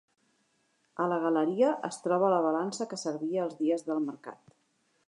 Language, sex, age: Catalan, female, 40-49